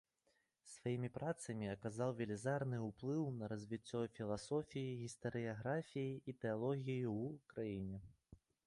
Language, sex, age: Belarusian, male, 19-29